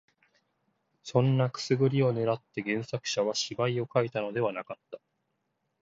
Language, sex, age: Japanese, male, under 19